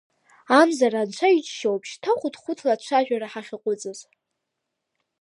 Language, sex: Abkhazian, female